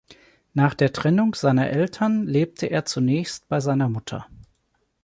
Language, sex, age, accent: German, male, 40-49, Deutschland Deutsch